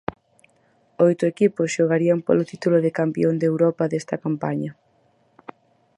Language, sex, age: Galician, female, 19-29